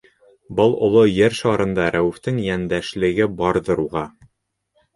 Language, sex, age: Bashkir, male, under 19